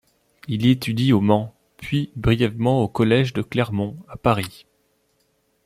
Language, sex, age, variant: French, male, 19-29, Français de métropole